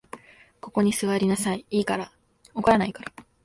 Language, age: Japanese, 19-29